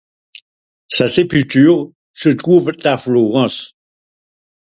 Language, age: French, 50-59